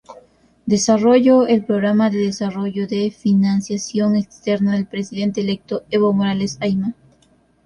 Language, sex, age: Spanish, female, 19-29